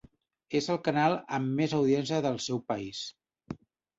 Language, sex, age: Catalan, male, 40-49